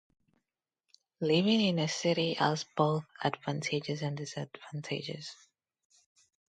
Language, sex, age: English, female, 19-29